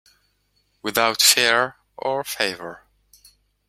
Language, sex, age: English, male, 40-49